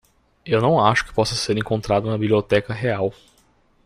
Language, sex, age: Portuguese, male, 19-29